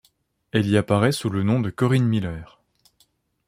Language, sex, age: French, male, 30-39